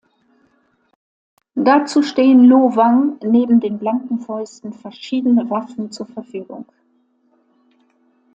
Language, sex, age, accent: German, female, 60-69, Deutschland Deutsch